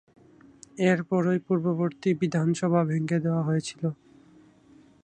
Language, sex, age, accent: Bengali, male, 19-29, প্রমিত বাংলা